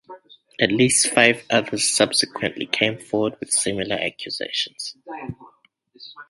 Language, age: English, 19-29